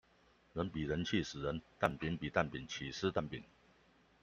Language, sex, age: Chinese, male, 40-49